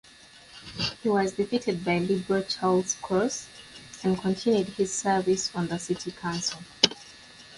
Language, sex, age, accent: English, female, 19-29, United States English